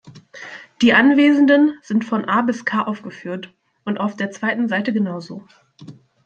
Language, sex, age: German, female, 19-29